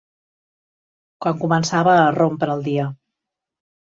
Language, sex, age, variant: Catalan, female, 50-59, Central